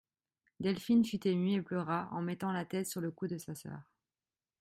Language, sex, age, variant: French, female, 19-29, Français de métropole